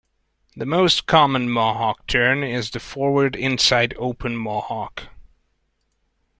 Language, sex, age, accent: English, male, 19-29, United States English